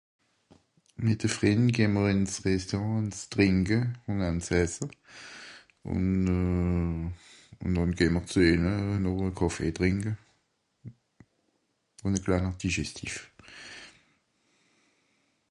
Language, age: Swiss German, 40-49